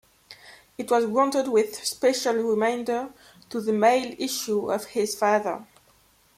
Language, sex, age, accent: English, female, 19-29, England English